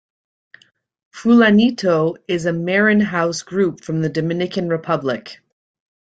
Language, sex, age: English, female, 30-39